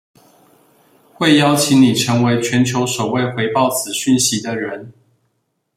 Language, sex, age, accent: Chinese, male, 30-39, 出生地：彰化縣